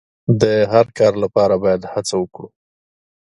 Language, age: Pashto, 30-39